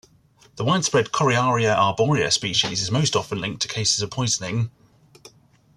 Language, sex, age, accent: English, male, 30-39, England English